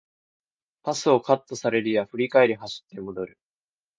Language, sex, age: Japanese, male, under 19